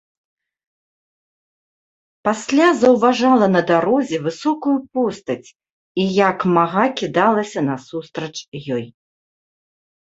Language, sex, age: Belarusian, female, 40-49